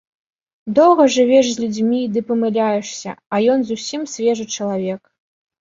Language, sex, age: Belarusian, female, 19-29